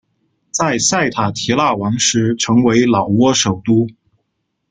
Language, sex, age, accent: Chinese, male, 19-29, 出生地：四川省